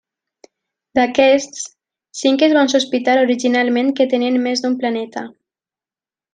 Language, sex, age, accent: Catalan, female, 19-29, valencià